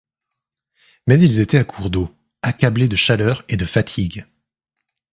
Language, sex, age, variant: French, male, 30-39, Français de métropole